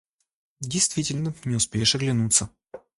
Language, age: Russian, 19-29